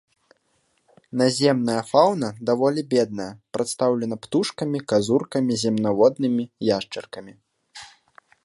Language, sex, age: Belarusian, male, 19-29